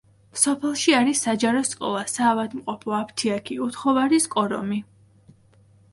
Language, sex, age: Georgian, female, 19-29